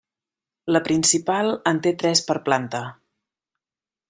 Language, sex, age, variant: Catalan, female, 30-39, Central